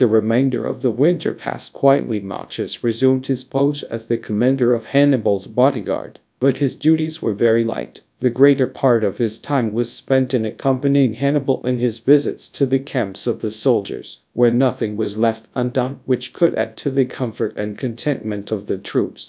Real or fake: fake